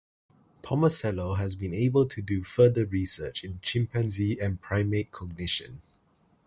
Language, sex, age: English, male, 19-29